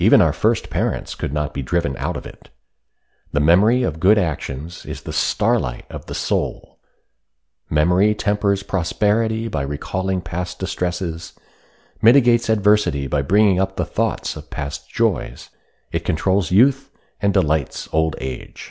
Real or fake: real